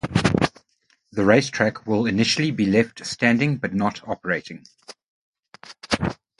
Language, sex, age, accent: English, male, 40-49, Southern African (South Africa, Zimbabwe, Namibia)